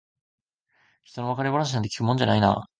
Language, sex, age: Japanese, male, under 19